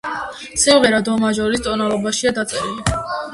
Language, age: Georgian, 19-29